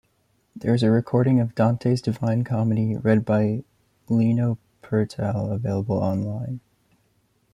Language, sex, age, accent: English, male, 19-29, United States English